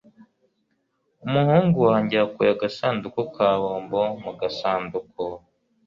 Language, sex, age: Kinyarwanda, male, 19-29